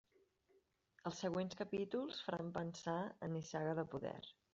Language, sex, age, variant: Catalan, female, 30-39, Central